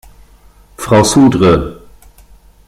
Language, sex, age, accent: German, male, 50-59, Deutschland Deutsch